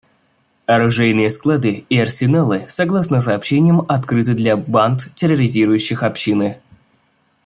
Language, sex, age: Russian, male, under 19